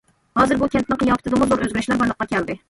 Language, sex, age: Uyghur, female, 30-39